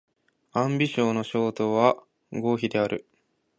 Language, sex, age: Japanese, male, 19-29